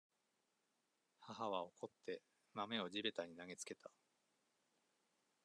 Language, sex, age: Japanese, male, 40-49